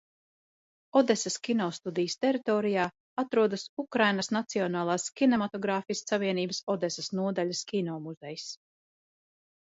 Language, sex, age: Latvian, female, 40-49